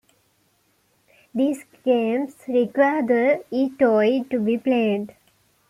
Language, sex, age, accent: English, female, 19-29, United States English